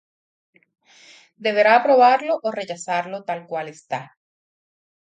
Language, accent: Spanish, Caribe: Cuba, Venezuela, Puerto Rico, República Dominicana, Panamá, Colombia caribeña, México caribeño, Costa del golfo de México